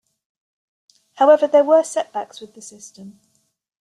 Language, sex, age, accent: English, female, 50-59, England English